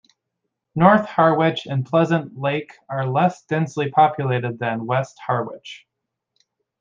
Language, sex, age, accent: English, male, 19-29, United States English